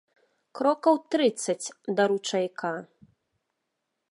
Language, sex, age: Belarusian, female, 30-39